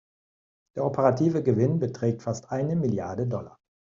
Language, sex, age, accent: German, male, 40-49, Deutschland Deutsch